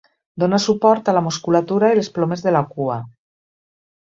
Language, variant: Catalan, Nord-Occidental